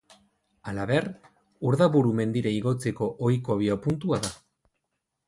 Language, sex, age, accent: Basque, male, 30-39, Erdialdekoa edo Nafarra (Gipuzkoa, Nafarroa)